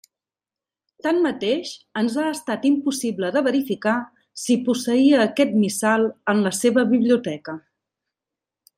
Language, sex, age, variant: Catalan, female, 50-59, Central